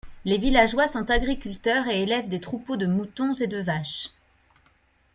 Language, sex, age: French, female, 40-49